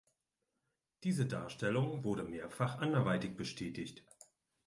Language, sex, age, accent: German, male, 40-49, Deutschland Deutsch; Hochdeutsch